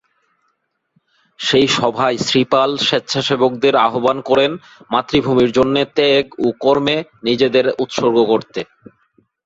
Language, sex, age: Bengali, male, 19-29